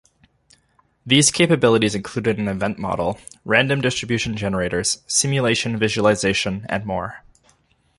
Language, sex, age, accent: English, male, 19-29, Canadian English